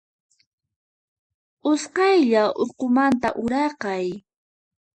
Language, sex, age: Puno Quechua, female, 19-29